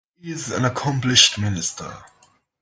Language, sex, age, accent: English, male, under 19, England English